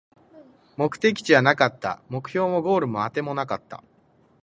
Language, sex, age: Japanese, male, 19-29